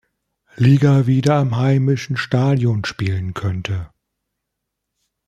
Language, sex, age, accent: German, male, 40-49, Deutschland Deutsch